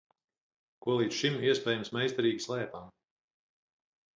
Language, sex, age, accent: Latvian, male, 50-59, Vidus dialekts